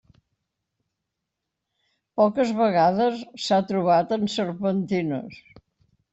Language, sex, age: Catalan, female, 90+